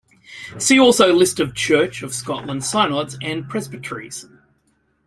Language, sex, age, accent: English, male, 40-49, Australian English